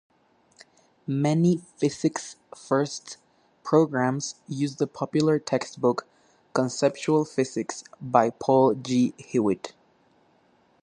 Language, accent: English, United States English